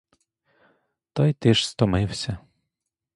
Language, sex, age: Ukrainian, male, 19-29